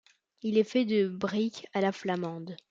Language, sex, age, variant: French, male, under 19, Français de métropole